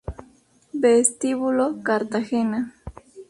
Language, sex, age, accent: Spanish, female, 19-29, México